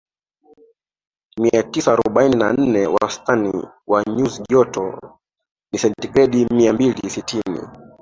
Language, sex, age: Swahili, male, 30-39